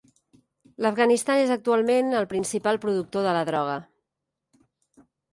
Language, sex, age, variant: Catalan, female, 40-49, Central